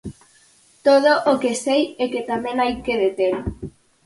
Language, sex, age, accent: Galician, female, under 19, Normativo (estándar)